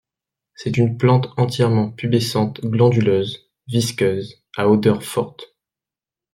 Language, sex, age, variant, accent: French, male, 19-29, Français des départements et régions d'outre-mer, Français de La Réunion